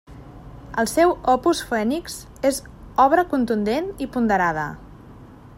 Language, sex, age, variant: Catalan, female, 30-39, Central